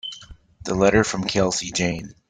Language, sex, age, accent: English, male, 50-59, Canadian English